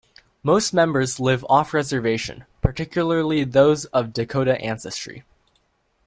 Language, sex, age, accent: English, male, under 19, United States English